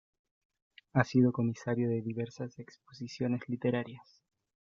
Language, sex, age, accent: Spanish, male, 19-29, Chileno: Chile, Cuyo